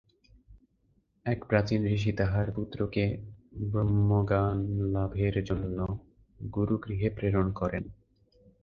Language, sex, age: Bengali, male, 19-29